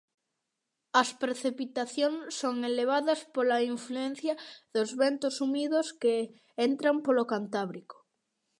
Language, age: Galician, under 19